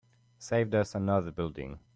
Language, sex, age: English, male, 19-29